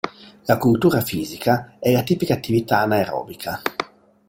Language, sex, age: Italian, male, 50-59